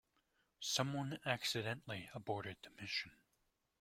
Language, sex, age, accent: English, male, 19-29, United States English